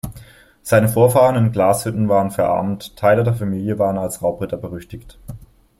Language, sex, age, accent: German, male, 19-29, Deutschland Deutsch